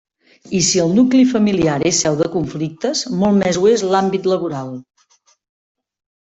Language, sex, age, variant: Catalan, female, 50-59, Central